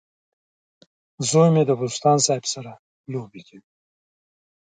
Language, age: Pashto, 60-69